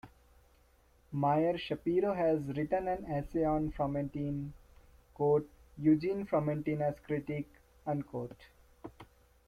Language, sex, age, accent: English, male, 19-29, India and South Asia (India, Pakistan, Sri Lanka)